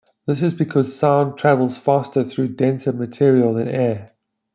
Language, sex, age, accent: English, male, 40-49, Southern African (South Africa, Zimbabwe, Namibia)